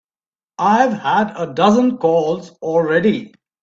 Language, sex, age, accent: English, male, 60-69, India and South Asia (India, Pakistan, Sri Lanka)